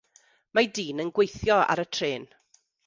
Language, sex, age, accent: Welsh, female, 40-49, Y Deyrnas Unedig Cymraeg